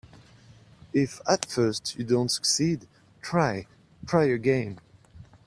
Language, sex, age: English, male, 30-39